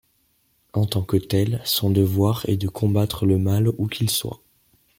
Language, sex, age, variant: French, male, under 19, Français de métropole